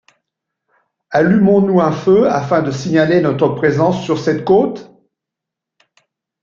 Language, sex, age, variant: French, male, 70-79, Français de métropole